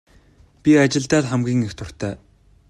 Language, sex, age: Mongolian, male, 19-29